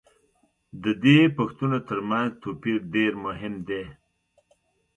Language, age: Pashto, 60-69